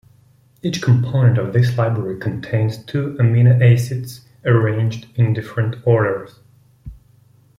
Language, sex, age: English, male, 19-29